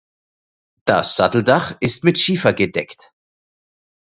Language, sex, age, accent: German, male, 30-39, Österreichisches Deutsch